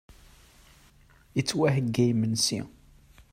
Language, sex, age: Kabyle, male, 30-39